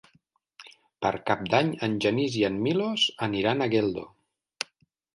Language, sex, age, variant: Catalan, male, 30-39, Central